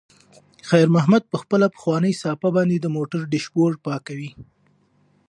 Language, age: Pashto, 19-29